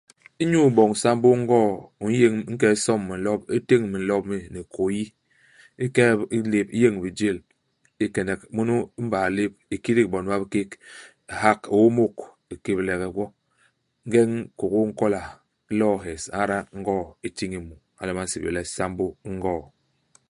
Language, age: Basaa, 40-49